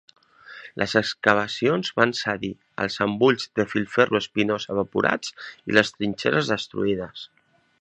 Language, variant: Catalan, Central